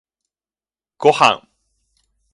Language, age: Japanese, 19-29